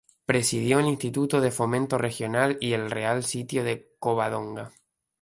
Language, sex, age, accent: Spanish, male, 19-29, España: Islas Canarias